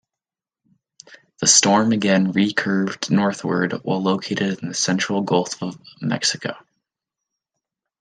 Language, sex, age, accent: English, male, under 19, United States English